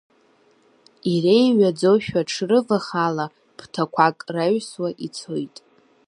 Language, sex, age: Abkhazian, female, under 19